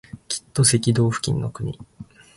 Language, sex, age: Japanese, male, 19-29